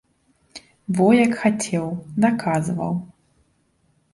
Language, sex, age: Belarusian, female, 30-39